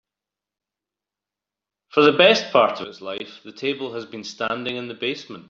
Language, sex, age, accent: English, male, 50-59, Scottish English